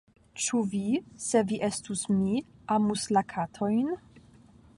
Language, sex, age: Esperanto, female, 19-29